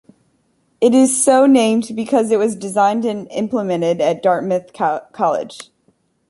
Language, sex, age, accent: English, female, 30-39, United States English